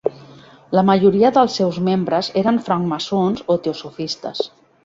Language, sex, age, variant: Catalan, female, 50-59, Central